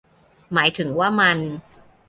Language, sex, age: Thai, male, under 19